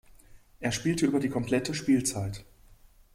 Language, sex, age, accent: German, male, 19-29, Deutschland Deutsch